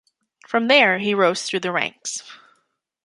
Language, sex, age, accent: English, female, 30-39, Canadian English